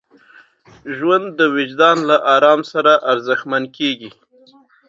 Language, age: Pashto, 30-39